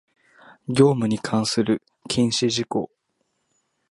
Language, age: Japanese, 19-29